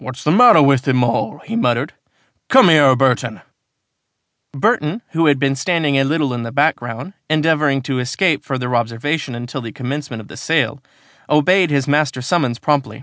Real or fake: real